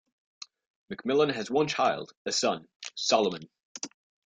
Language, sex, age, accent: English, male, under 19, West Indies and Bermuda (Bahamas, Bermuda, Jamaica, Trinidad)